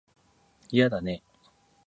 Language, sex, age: Japanese, male, 40-49